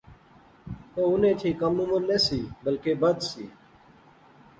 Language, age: Pahari-Potwari, 40-49